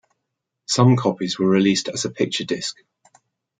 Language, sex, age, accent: English, male, 60-69, England English